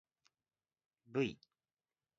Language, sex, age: Japanese, male, 19-29